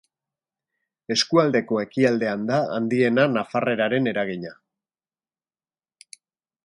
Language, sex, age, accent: Basque, male, 50-59, Erdialdekoa edo Nafarra (Gipuzkoa, Nafarroa)